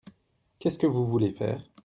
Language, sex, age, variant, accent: French, male, 30-39, Français d'Europe, Français de Belgique